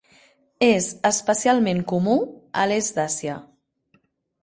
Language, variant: Catalan, Central